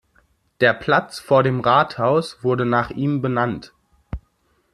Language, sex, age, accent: German, male, 19-29, Deutschland Deutsch